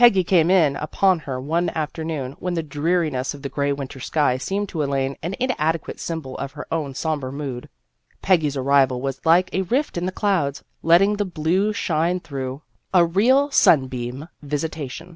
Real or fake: real